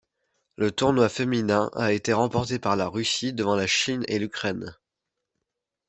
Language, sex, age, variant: French, male, 19-29, Français de métropole